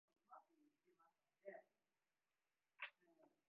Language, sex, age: Japanese, male, 19-29